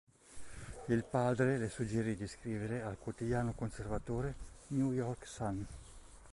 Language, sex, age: Italian, male, 50-59